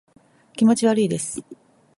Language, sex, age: Japanese, female, 40-49